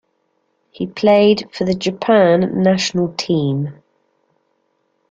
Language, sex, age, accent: English, female, 40-49, England English